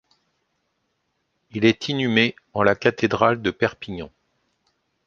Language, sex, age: French, male, 50-59